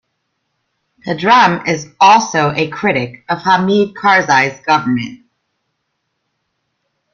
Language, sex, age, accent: English, female, 40-49, United States English